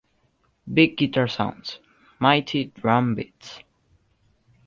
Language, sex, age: English, male, under 19